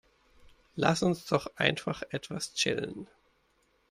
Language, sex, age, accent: German, male, 30-39, Deutschland Deutsch